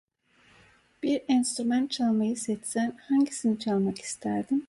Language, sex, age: Turkish, female, 30-39